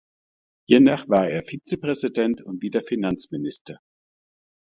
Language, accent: German, Deutschland Deutsch